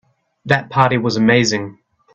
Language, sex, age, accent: English, male, 19-29, New Zealand English